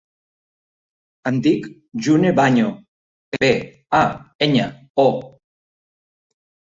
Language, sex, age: Catalan, male, 50-59